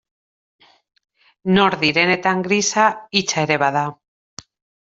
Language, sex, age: Basque, female, 40-49